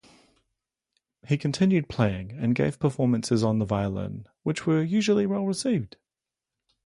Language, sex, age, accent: English, male, 40-49, New Zealand English